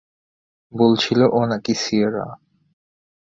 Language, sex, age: Bengali, male, 19-29